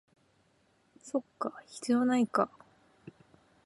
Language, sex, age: Japanese, female, 30-39